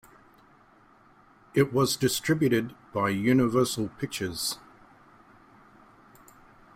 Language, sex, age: English, male, 50-59